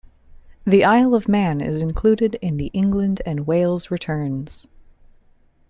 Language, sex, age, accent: English, female, 30-39, United States English